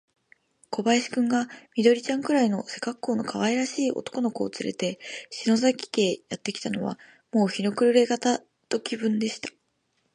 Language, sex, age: Japanese, female, 19-29